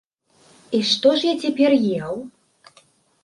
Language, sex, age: Belarusian, female, 19-29